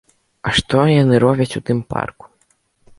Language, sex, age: Belarusian, male, under 19